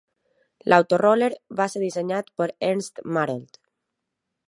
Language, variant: Catalan, Balear